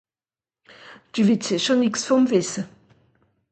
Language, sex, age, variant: Swiss German, female, 60-69, Nordniederàlemmànisch (Rishoffe, Zàwere, Bùsswìller, Hawenau, Brüemt, Stroossbùri, Molse, Dàmbàch, Schlettstàtt, Pfàlzbùri usw.)